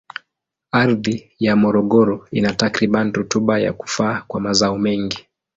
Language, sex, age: Swahili, male, 19-29